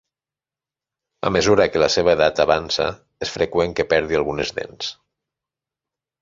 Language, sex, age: Catalan, male, 50-59